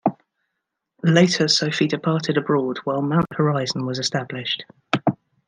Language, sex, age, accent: English, female, 30-39, England English